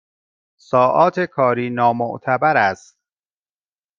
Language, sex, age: Persian, male, 40-49